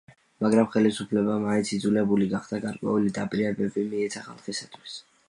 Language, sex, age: Georgian, male, under 19